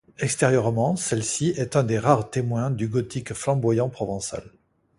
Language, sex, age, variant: French, male, 60-69, Français de métropole